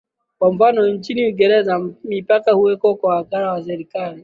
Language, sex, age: Swahili, male, 19-29